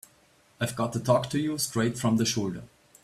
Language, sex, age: English, male, 30-39